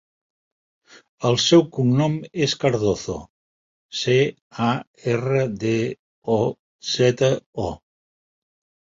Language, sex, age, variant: Catalan, male, 60-69, Septentrional